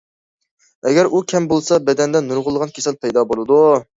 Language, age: Uyghur, 19-29